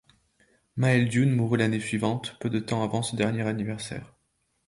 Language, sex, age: French, male, 30-39